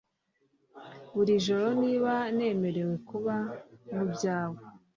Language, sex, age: Kinyarwanda, female, 30-39